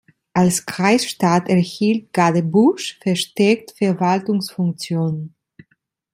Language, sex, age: German, female, 30-39